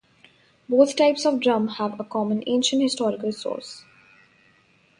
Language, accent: English, India and South Asia (India, Pakistan, Sri Lanka)